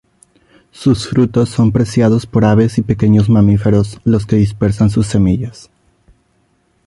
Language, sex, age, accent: Spanish, male, 19-29, México